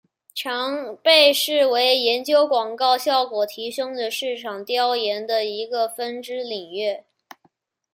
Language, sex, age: Chinese, male, under 19